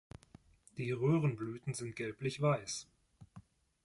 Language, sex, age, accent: German, male, 30-39, Deutschland Deutsch